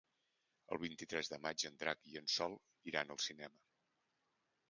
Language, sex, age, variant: Catalan, male, 60-69, Central